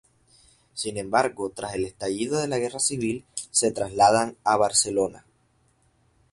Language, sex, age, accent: Spanish, male, 19-29, Caribe: Cuba, Venezuela, Puerto Rico, República Dominicana, Panamá, Colombia caribeña, México caribeño, Costa del golfo de México; Andino-Pacífico: Colombia, Perú, Ecuador, oeste de Bolivia y Venezuela andina